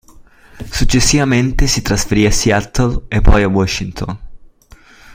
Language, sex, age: Italian, male, 19-29